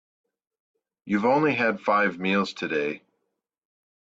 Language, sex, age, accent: English, male, 40-49, United States English